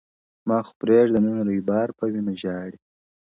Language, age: Pashto, 19-29